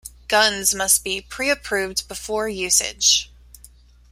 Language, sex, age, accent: English, female, 30-39, United States English